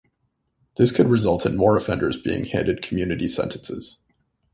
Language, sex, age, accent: English, male, 30-39, Canadian English